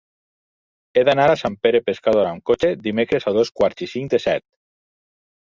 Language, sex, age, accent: Catalan, male, 40-49, valencià